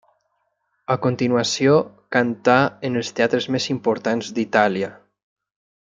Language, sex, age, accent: Catalan, male, 19-29, valencià